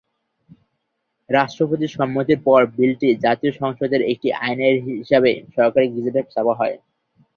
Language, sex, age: Bengali, male, 19-29